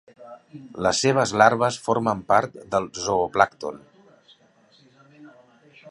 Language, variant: Catalan, Central